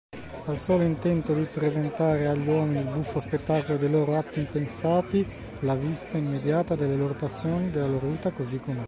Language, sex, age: Italian, male, 40-49